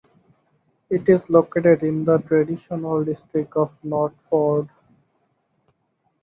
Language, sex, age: English, male, 19-29